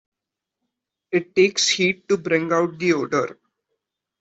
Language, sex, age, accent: English, male, under 19, India and South Asia (India, Pakistan, Sri Lanka)